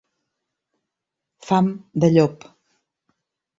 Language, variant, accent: Catalan, Central, Barceloní